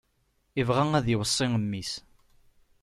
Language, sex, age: Kabyle, male, 30-39